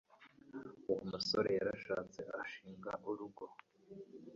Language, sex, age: Kinyarwanda, male, 19-29